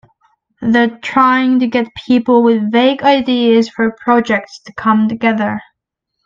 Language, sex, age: English, female, under 19